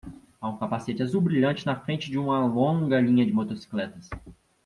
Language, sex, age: Portuguese, male, 19-29